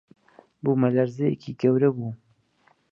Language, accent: Central Kurdish, سۆرانی